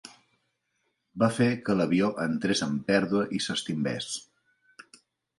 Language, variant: Catalan, Central